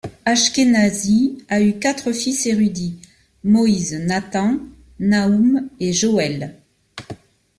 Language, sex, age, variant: French, female, 50-59, Français de métropole